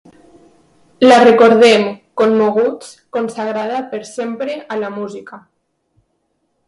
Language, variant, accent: Catalan, Valencià meridional, valencià